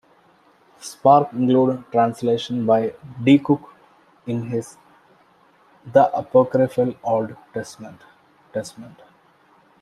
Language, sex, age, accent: English, male, 19-29, England English